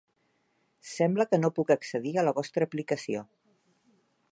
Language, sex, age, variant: Catalan, female, 40-49, Central